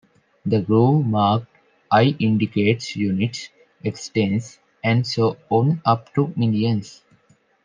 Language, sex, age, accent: English, male, 19-29, India and South Asia (India, Pakistan, Sri Lanka)